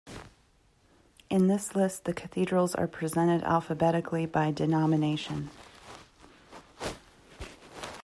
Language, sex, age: English, female, 30-39